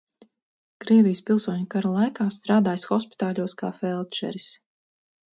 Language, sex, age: Latvian, female, 40-49